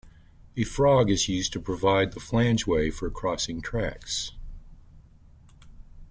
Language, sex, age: English, male, 60-69